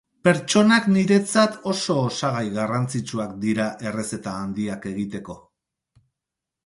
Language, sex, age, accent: Basque, male, 40-49, Mendebalekoa (Araba, Bizkaia, Gipuzkoako mendebaleko herri batzuk)